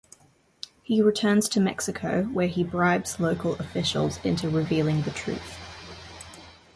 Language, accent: English, Australian English